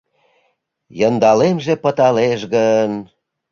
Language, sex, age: Mari, male, 40-49